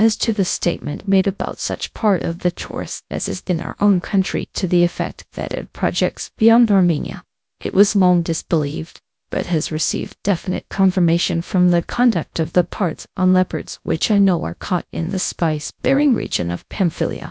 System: TTS, GradTTS